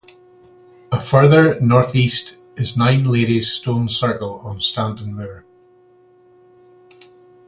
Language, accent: English, Scottish English